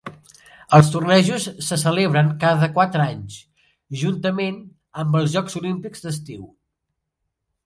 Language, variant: Catalan, Central